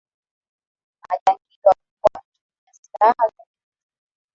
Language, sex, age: Swahili, female, 19-29